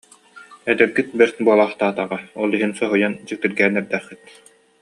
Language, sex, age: Yakut, male, 30-39